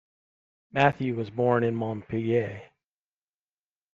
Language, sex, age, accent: English, male, 50-59, United States English